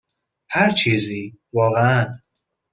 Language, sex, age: Persian, male, 19-29